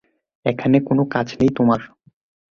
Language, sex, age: Bengali, male, 19-29